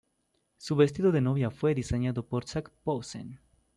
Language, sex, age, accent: Spanish, male, 19-29, Andino-Pacífico: Colombia, Perú, Ecuador, oeste de Bolivia y Venezuela andina